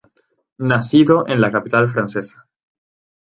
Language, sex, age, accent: Spanish, male, 19-29, España: Islas Canarias